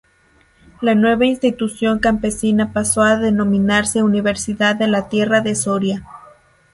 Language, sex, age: Spanish, female, under 19